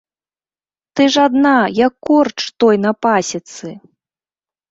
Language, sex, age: Belarusian, female, 30-39